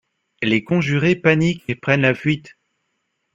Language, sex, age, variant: French, male, 30-39, Français de métropole